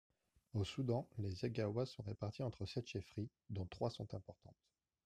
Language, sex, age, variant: French, male, 30-39, Français de métropole